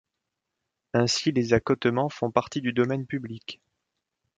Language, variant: French, Français de métropole